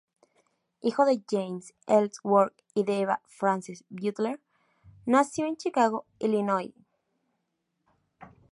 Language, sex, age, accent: Spanish, female, 19-29, México